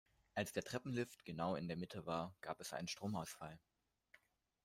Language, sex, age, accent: German, male, under 19, Deutschland Deutsch